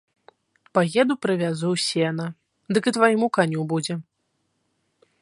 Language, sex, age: Belarusian, female, 19-29